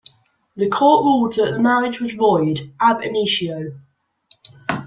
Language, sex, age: English, female, 40-49